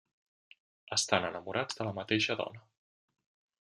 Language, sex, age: Catalan, male, 19-29